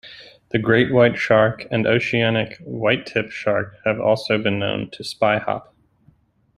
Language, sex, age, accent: English, male, 19-29, United States English